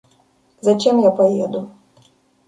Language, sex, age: Russian, female, 30-39